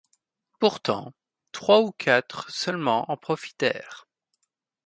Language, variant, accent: French, Français d'Europe, Français de Belgique